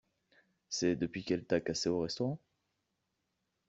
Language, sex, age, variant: French, male, 19-29, Français de métropole